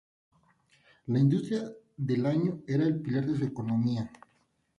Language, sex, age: Spanish, male, 19-29